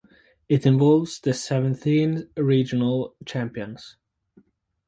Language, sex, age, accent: English, male, under 19, United States English